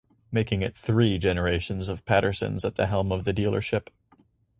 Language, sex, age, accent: English, male, under 19, United States English